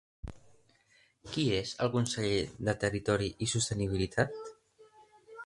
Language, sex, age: Catalan, male, under 19